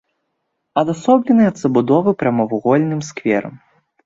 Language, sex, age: Belarusian, male, under 19